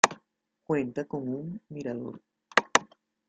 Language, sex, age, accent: Spanish, female, 50-59, Caribe: Cuba, Venezuela, Puerto Rico, República Dominicana, Panamá, Colombia caribeña, México caribeño, Costa del golfo de México